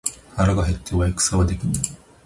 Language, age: Japanese, 30-39